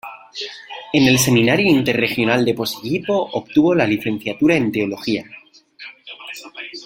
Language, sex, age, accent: Spanish, male, 19-29, España: Centro-Sur peninsular (Madrid, Toledo, Castilla-La Mancha)